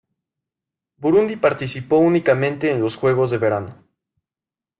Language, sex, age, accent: Spanish, male, 19-29, México